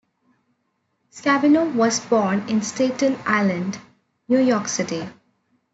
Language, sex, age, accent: English, female, 19-29, India and South Asia (India, Pakistan, Sri Lanka)